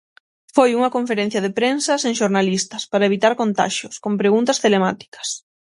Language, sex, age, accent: Galician, female, 19-29, Oriental (común en zona oriental); Normativo (estándar)